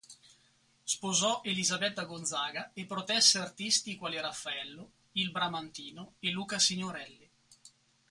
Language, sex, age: Italian, male, 40-49